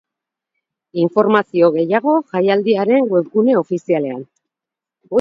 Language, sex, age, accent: Basque, female, 50-59, Mendebalekoa (Araba, Bizkaia, Gipuzkoako mendebaleko herri batzuk)